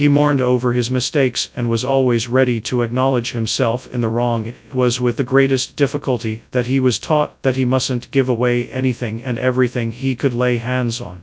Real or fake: fake